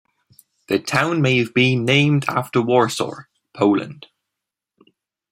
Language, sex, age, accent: English, male, 19-29, England English